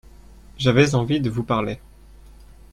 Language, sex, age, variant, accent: French, male, 19-29, Français d'Europe, Français de Suisse